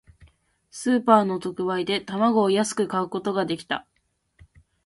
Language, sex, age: Japanese, female, 19-29